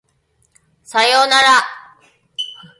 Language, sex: Japanese, female